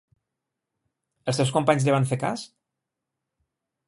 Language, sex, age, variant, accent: Catalan, male, 30-39, Nord-Occidental, nord-occidental